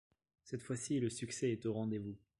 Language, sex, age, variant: French, male, 30-39, Français de métropole